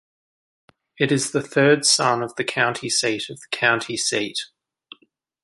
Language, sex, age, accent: English, male, 19-29, Australian English